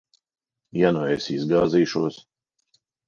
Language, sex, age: Latvian, male, 50-59